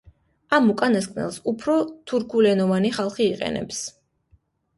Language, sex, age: Georgian, female, 19-29